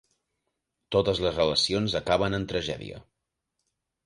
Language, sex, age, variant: Catalan, male, 19-29, Nord-Occidental